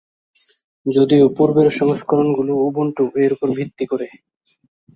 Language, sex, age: Bengali, male, 19-29